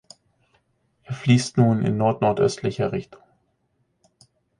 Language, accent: German, Deutschland Deutsch